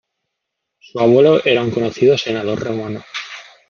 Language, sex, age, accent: Spanish, male, 19-29, España: Centro-Sur peninsular (Madrid, Toledo, Castilla-La Mancha)